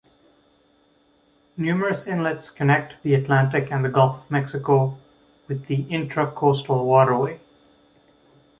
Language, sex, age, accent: English, male, 30-39, India and South Asia (India, Pakistan, Sri Lanka)